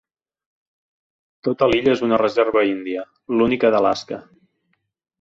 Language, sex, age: Catalan, male, 30-39